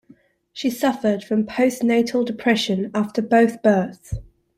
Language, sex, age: English, male, 19-29